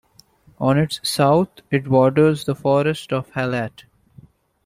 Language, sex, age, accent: English, male, 19-29, India and South Asia (India, Pakistan, Sri Lanka)